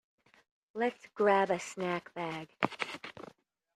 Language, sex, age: English, female, 40-49